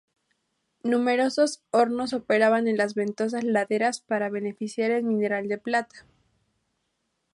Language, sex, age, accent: Spanish, female, 19-29, México